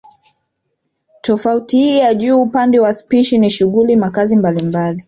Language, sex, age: Swahili, female, 19-29